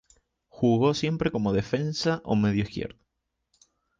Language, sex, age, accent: Spanish, male, 19-29, España: Islas Canarias